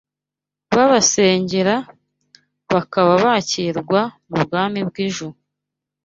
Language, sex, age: Kinyarwanda, female, 19-29